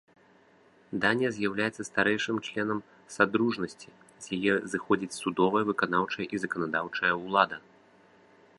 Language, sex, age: Belarusian, male, 30-39